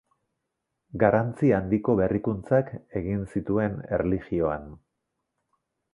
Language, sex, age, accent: Basque, male, 40-49, Erdialdekoa edo Nafarra (Gipuzkoa, Nafarroa)